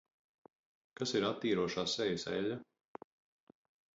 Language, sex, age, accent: Latvian, male, 50-59, Vidus dialekts